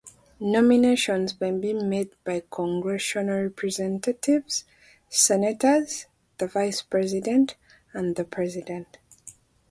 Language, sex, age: English, female, 19-29